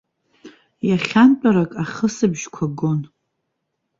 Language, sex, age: Abkhazian, female, 40-49